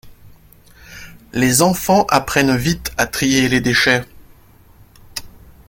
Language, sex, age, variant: French, male, 30-39, Français de métropole